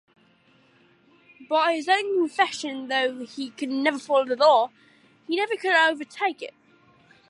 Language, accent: English, England English